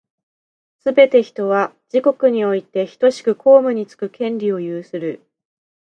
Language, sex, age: Japanese, female, 30-39